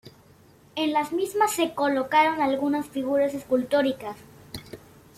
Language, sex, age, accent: Spanish, male, under 19, México